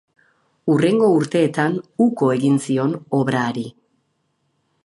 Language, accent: Basque, Erdialdekoa edo Nafarra (Gipuzkoa, Nafarroa)